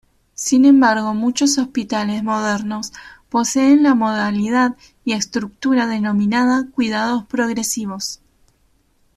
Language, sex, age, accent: Spanish, female, 19-29, Rioplatense: Argentina, Uruguay, este de Bolivia, Paraguay